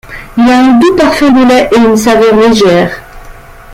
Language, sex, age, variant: French, female, 50-59, Français de métropole